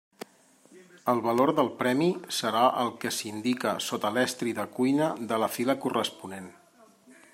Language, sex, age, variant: Catalan, male, 40-49, Central